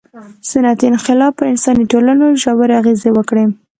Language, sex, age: Pashto, female, under 19